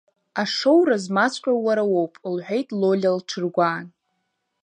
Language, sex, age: Abkhazian, female, under 19